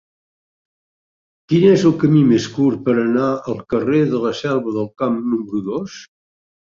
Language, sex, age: Catalan, male, 60-69